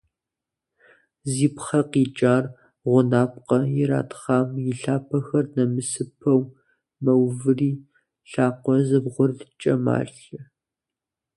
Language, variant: Kabardian, Адыгэбзэ (Къэбэрдей, Кирил, псоми зэдай)